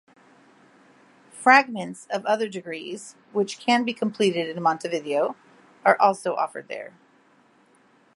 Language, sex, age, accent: English, female, 40-49, United States English